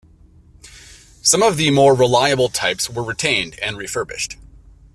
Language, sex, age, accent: English, male, 30-39, United States English